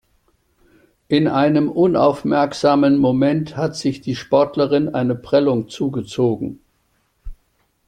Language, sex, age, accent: German, male, 70-79, Deutschland Deutsch